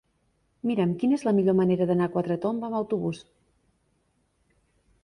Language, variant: Catalan, Central